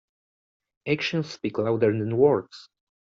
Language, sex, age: English, male, 19-29